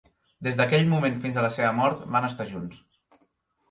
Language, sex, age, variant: Catalan, male, 30-39, Central